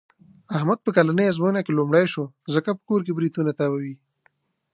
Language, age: Pashto, 19-29